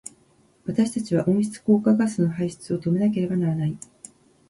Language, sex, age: Japanese, female, 60-69